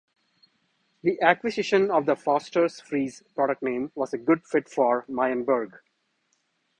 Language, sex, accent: English, male, India and South Asia (India, Pakistan, Sri Lanka)